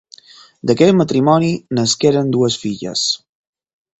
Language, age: Catalan, 19-29